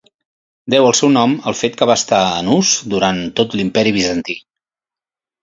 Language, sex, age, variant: Catalan, male, 50-59, Central